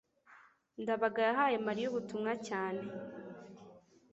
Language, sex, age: Kinyarwanda, female, under 19